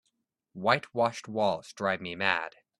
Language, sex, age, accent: English, male, 19-29, United States English